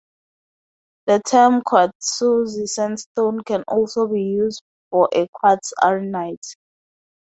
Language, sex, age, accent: English, female, 19-29, Southern African (South Africa, Zimbabwe, Namibia)